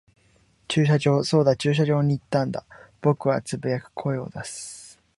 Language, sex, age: Japanese, male, 19-29